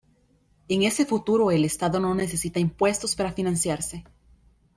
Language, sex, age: Spanish, female, 19-29